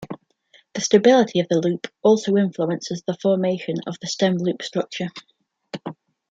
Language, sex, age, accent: English, female, 19-29, England English